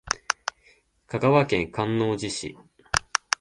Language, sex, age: Japanese, male, 19-29